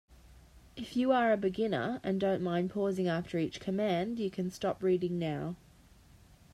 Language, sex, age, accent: English, female, 19-29, Australian English